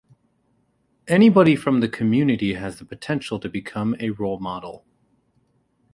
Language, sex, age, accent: English, male, 19-29, United States English